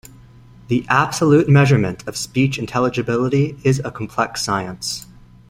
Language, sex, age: English, male, 19-29